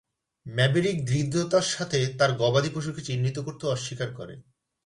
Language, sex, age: Bengali, male, 30-39